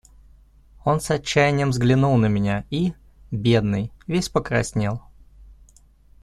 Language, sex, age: Russian, male, 30-39